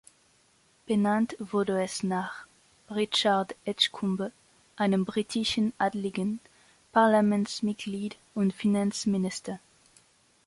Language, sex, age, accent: German, female, 19-29, Deutschland Deutsch